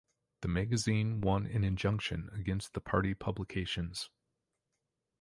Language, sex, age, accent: English, male, 40-49, United States English